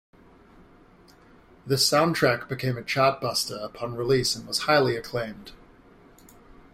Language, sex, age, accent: English, male, 30-39, New Zealand English